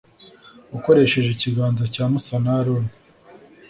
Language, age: Kinyarwanda, 19-29